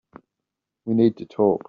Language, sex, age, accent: English, male, 50-59, Australian English